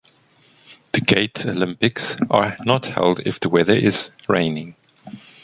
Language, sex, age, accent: English, male, 40-49, Southern African (South Africa, Zimbabwe, Namibia)